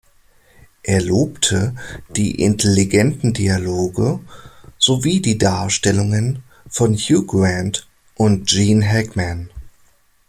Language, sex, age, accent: German, male, 30-39, Deutschland Deutsch